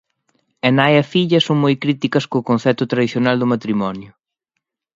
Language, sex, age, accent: Galician, male, 30-39, Normativo (estándar)